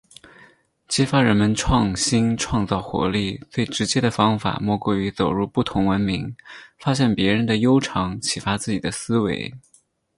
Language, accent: Chinese, 出生地：江西省